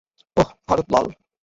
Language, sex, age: Bengali, male, 19-29